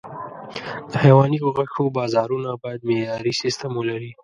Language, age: Pashto, 19-29